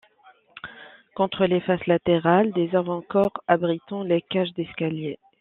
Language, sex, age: French, female, 19-29